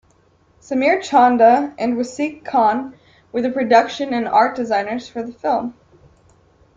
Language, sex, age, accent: English, female, under 19, United States English